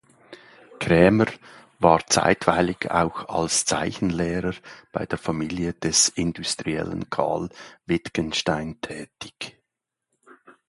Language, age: German, 50-59